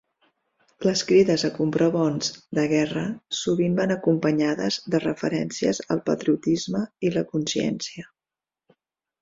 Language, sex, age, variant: Catalan, female, 40-49, Central